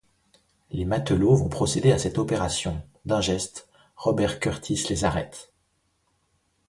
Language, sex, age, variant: French, male, 40-49, Français de métropole